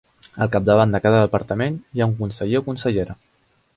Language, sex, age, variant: Catalan, male, 19-29, Central